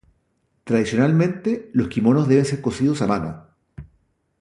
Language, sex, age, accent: Spanish, male, 40-49, Chileno: Chile, Cuyo